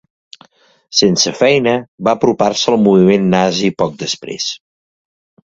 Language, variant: Catalan, Central